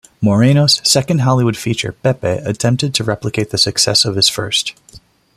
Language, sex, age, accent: English, male, 30-39, United States English